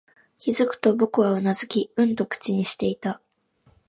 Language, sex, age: Japanese, female, 19-29